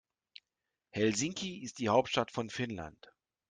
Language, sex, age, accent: German, male, 40-49, Deutschland Deutsch